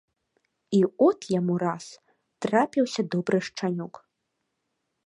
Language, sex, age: Belarusian, female, 19-29